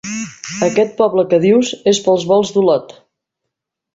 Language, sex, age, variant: Catalan, female, 40-49, Central